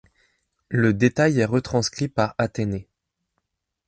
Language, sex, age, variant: French, male, 30-39, Français de métropole